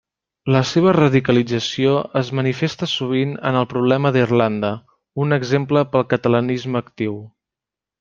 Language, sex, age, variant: Catalan, male, 19-29, Central